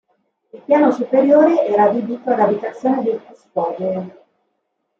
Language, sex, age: Italian, female, 40-49